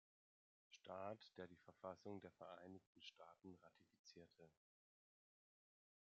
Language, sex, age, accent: German, male, 30-39, Deutschland Deutsch